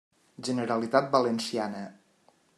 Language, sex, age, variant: Catalan, male, 40-49, Nord-Occidental